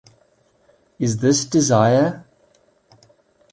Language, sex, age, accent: English, male, 40-49, Southern African (South Africa, Zimbabwe, Namibia)